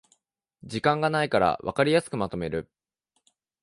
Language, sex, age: Japanese, male, 19-29